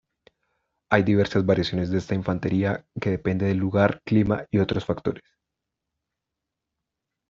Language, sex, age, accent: Spanish, male, 30-39, Andino-Pacífico: Colombia, Perú, Ecuador, oeste de Bolivia y Venezuela andina